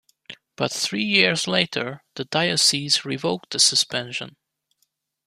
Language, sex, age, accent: English, male, 30-39, United States English